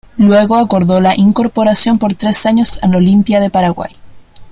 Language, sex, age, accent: Spanish, female, under 19, Chileno: Chile, Cuyo